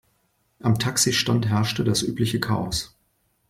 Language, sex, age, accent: German, male, 50-59, Deutschland Deutsch